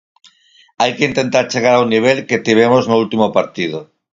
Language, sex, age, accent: Galician, male, 40-49, Normativo (estándar)